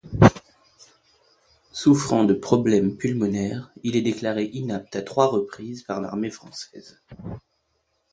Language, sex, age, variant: French, male, 40-49, Français de métropole